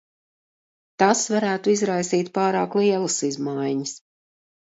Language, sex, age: Latvian, female, 50-59